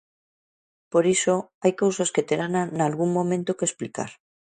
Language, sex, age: Galician, female, 40-49